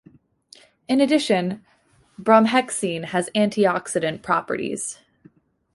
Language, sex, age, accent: English, female, 19-29, Canadian English